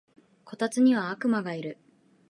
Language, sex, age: Japanese, female, 19-29